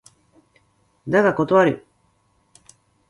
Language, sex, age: Japanese, female, 40-49